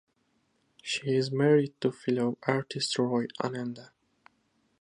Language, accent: English, United States English